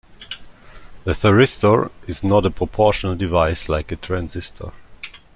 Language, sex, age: English, male, 30-39